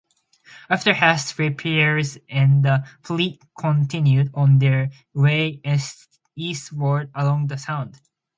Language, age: English, 19-29